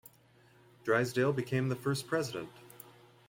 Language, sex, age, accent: English, male, 30-39, Canadian English